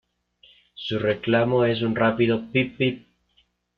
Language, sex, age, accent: Spanish, male, under 19, Andino-Pacífico: Colombia, Perú, Ecuador, oeste de Bolivia y Venezuela andina